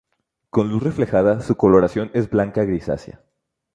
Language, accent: Spanish, México